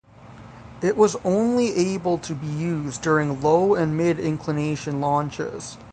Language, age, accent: English, 19-29, United States English